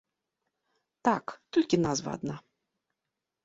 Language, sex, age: Belarusian, female, 40-49